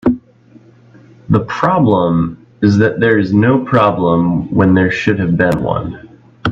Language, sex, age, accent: English, male, 19-29, United States English